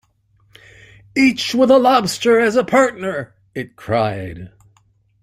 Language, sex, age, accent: English, male, 60-69, United States English